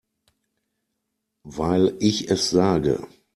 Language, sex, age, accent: German, male, 40-49, Deutschland Deutsch